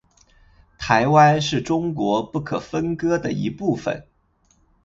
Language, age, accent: Chinese, 30-39, 出生地：湖南省